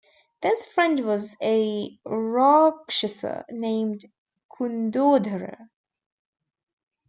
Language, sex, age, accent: English, female, 19-29, Australian English